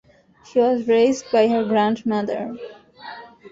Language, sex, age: English, female, under 19